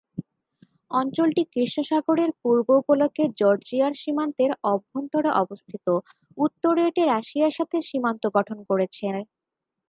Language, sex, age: Bengali, female, 19-29